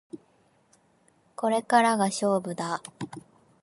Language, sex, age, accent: Japanese, female, 19-29, 標準語